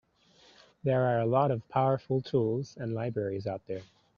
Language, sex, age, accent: English, male, 30-39, New Zealand English